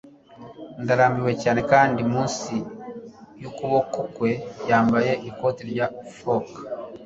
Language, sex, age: Kinyarwanda, male, 30-39